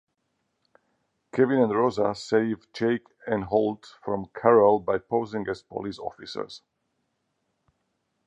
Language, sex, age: English, male, 40-49